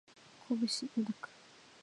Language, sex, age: Japanese, female, 19-29